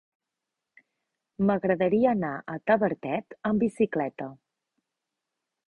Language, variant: Catalan, Central